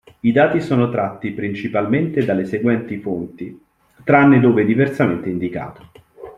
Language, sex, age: Italian, male, 30-39